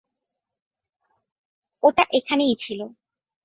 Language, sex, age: Bengali, female, 19-29